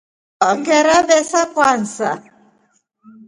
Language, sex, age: Rombo, female, 40-49